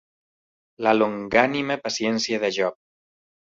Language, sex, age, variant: Catalan, male, 40-49, Central